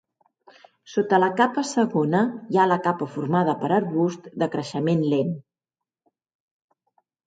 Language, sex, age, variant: Catalan, female, 40-49, Central